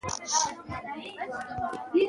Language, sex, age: Pashto, female, 19-29